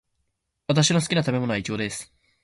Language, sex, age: Japanese, male, under 19